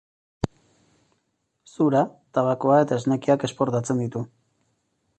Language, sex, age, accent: Basque, male, 40-49, Erdialdekoa edo Nafarra (Gipuzkoa, Nafarroa)